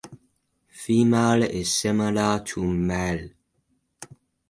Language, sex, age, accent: English, male, under 19, United States English